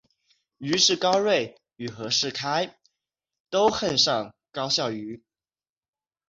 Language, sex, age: Chinese, male, under 19